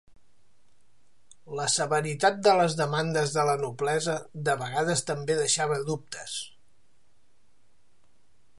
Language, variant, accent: Catalan, Central, Oriental